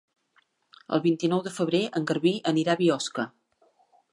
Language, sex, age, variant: Catalan, female, 50-59, Central